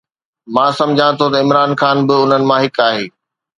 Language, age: Sindhi, 40-49